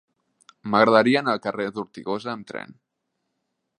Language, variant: Catalan, Central